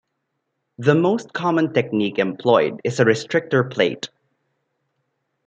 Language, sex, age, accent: English, male, 19-29, Filipino